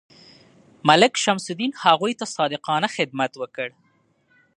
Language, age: Pashto, 30-39